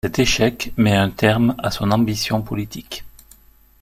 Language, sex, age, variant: French, male, 50-59, Français de métropole